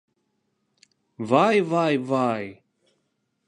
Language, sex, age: Latvian, male, 30-39